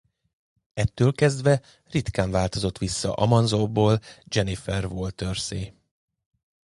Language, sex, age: Hungarian, male, 40-49